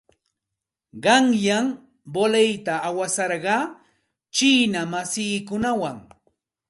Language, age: Santa Ana de Tusi Pasco Quechua, 40-49